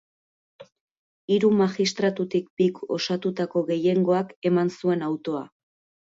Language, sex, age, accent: Basque, female, 30-39, Erdialdekoa edo Nafarra (Gipuzkoa, Nafarroa)